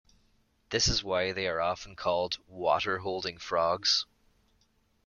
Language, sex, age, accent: English, male, 30-39, Irish English